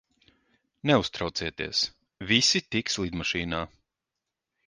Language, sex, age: Latvian, male, 40-49